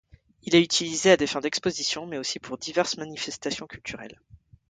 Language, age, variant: French, 30-39, Français de métropole